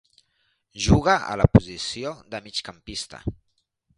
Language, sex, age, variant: Catalan, male, 40-49, Central